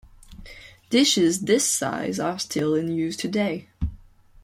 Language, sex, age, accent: English, female, 19-29, United States English